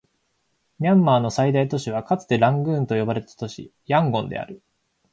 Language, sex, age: Japanese, male, 19-29